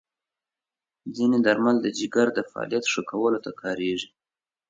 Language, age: Pashto, 19-29